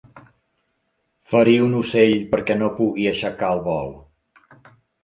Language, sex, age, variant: Catalan, male, 40-49, Central